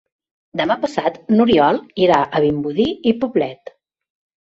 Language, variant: Catalan, Central